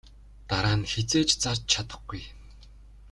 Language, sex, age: Mongolian, male, 19-29